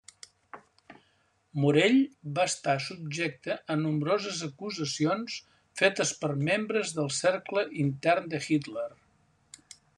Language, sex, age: Catalan, male, 70-79